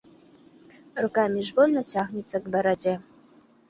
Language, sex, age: Belarusian, female, 19-29